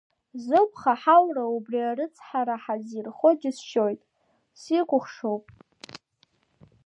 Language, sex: Abkhazian, female